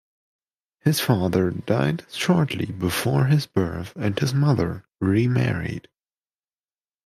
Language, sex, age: English, male, under 19